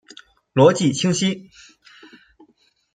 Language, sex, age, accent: Chinese, male, 19-29, 出生地：山东省